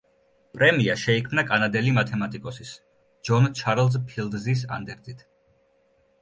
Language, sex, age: Georgian, male, 19-29